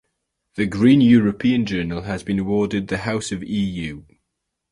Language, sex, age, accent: English, male, under 19, England English